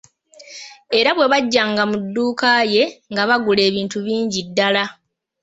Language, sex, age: Ganda, female, 30-39